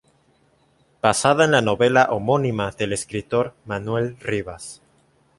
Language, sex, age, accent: Spanish, male, 19-29, México